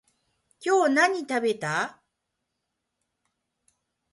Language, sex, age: Japanese, female, 50-59